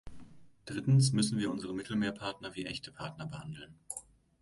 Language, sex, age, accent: German, male, 19-29, Deutschland Deutsch